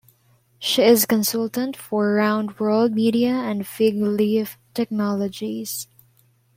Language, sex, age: English, female, 19-29